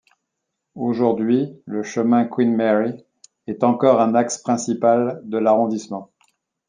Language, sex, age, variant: French, male, 50-59, Français de métropole